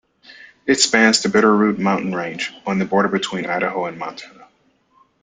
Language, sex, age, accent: English, male, 30-39, United States English